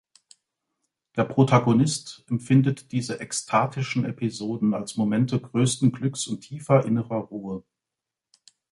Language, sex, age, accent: German, male, 40-49, Deutschland Deutsch